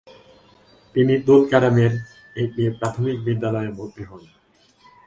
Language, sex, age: Bengali, male, 19-29